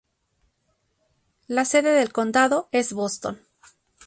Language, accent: Spanish, México